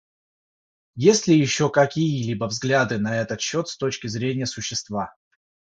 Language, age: Russian, 30-39